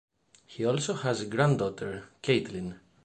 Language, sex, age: English, male, 40-49